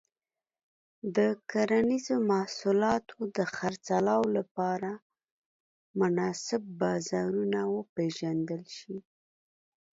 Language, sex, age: Pashto, female, 30-39